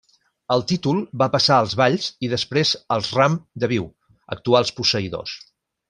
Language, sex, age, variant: Catalan, male, 40-49, Central